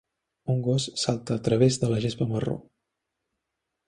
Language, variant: Catalan, Central